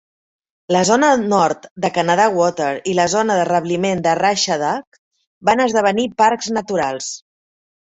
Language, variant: Catalan, Central